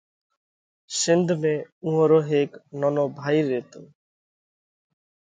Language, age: Parkari Koli, 19-29